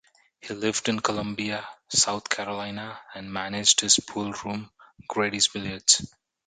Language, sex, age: English, male, 30-39